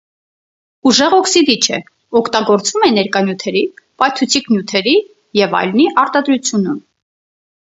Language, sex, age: Armenian, female, 30-39